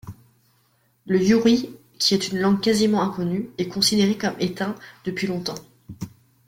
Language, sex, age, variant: French, female, 19-29, Français de métropole